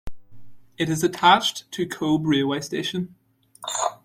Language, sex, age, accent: English, male, 19-29, Irish English